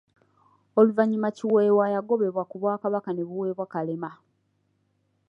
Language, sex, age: Ganda, female, 19-29